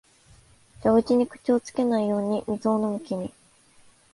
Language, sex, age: Japanese, female, 19-29